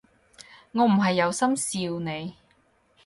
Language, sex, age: Cantonese, female, 19-29